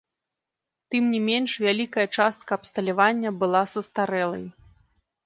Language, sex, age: Belarusian, female, 19-29